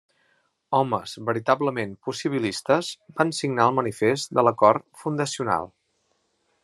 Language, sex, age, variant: Catalan, male, 40-49, Central